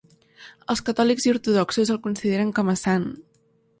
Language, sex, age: Catalan, female, 19-29